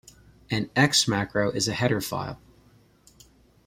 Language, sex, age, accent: English, male, 40-49, United States English